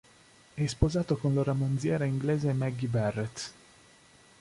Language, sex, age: Italian, male, 30-39